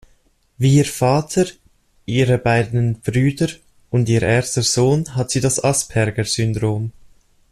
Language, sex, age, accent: German, male, under 19, Schweizerdeutsch